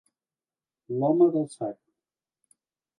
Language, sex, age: Catalan, male, 70-79